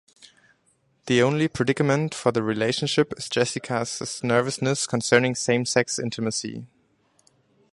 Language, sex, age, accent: English, male, 19-29, German English